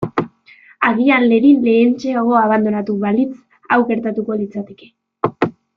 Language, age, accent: Basque, under 19, Mendebalekoa (Araba, Bizkaia, Gipuzkoako mendebaleko herri batzuk)